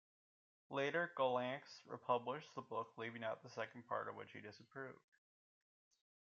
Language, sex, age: English, male, 19-29